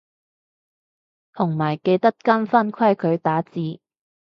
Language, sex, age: Cantonese, female, 30-39